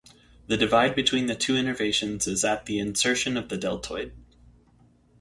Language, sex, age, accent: English, male, 30-39, United States English